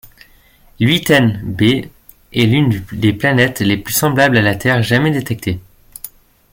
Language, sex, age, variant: French, male, 19-29, Français de métropole